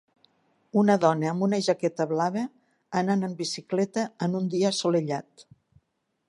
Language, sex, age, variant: Catalan, female, 60-69, Nord-Occidental